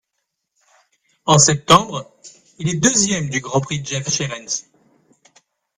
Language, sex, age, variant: French, male, 40-49, Français de métropole